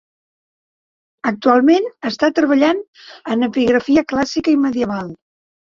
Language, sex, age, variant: Catalan, female, 70-79, Central